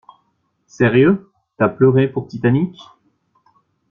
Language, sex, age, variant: French, male, 19-29, Français de métropole